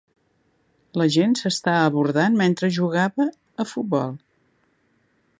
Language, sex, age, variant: Catalan, female, 60-69, Central